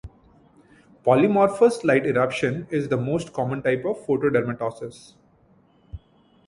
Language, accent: English, India and South Asia (India, Pakistan, Sri Lanka)